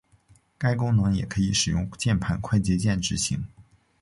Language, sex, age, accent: Chinese, male, under 19, 出生地：黑龙江省